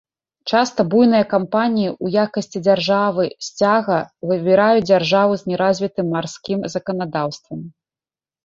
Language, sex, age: Belarusian, female, 30-39